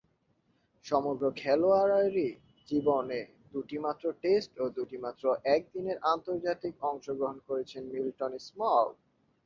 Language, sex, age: Bengali, male, 19-29